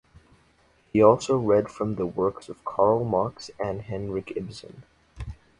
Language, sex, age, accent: English, male, under 19, United States English